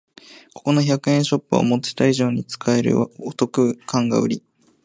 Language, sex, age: Japanese, male, 19-29